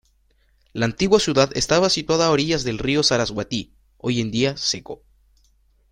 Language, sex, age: Spanish, male, 19-29